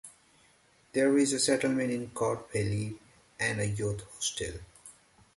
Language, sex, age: English, male, 19-29